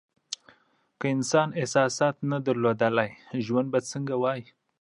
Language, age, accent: Pashto, 19-29, کندهاری لهجه